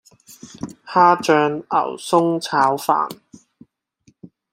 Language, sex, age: Cantonese, male, 19-29